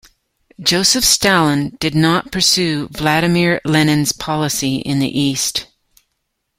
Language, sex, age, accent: English, female, 50-59, Canadian English